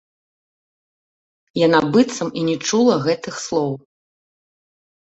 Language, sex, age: Belarusian, female, 30-39